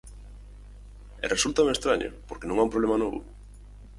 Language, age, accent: Galician, 19-29, Central (gheada)